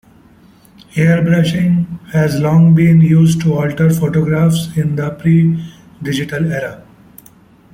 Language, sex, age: English, male, 40-49